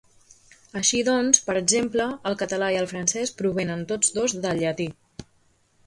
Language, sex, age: Catalan, female, 19-29